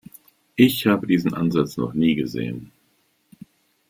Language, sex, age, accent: German, male, 60-69, Deutschland Deutsch